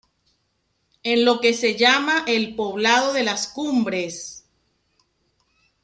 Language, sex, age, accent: Spanish, female, 40-49, Caribe: Cuba, Venezuela, Puerto Rico, República Dominicana, Panamá, Colombia caribeña, México caribeño, Costa del golfo de México